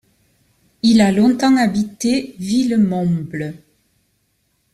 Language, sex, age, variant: French, female, 50-59, Français de métropole